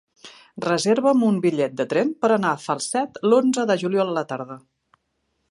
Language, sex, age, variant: Catalan, female, 50-59, Central